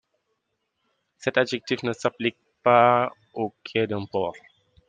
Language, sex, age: French, male, 19-29